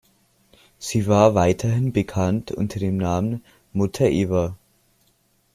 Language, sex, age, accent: German, male, 90+, Österreichisches Deutsch